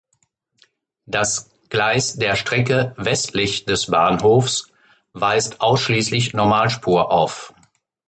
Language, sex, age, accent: German, male, 50-59, Deutschland Deutsch